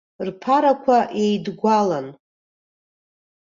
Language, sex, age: Abkhazian, female, 40-49